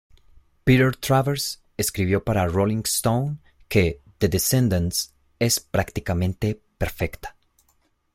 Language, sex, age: Spanish, male, 19-29